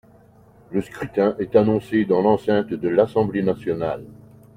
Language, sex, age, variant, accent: French, male, 50-59, Français d'Europe, Français de Belgique